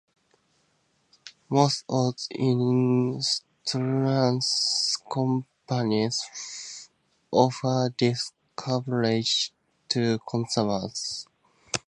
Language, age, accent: English, 19-29, United States English